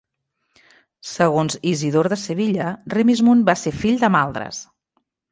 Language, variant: Catalan, Central